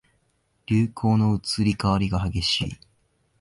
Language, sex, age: Japanese, male, 19-29